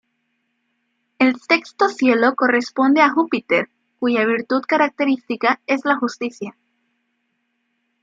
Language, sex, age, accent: Spanish, female, under 19, México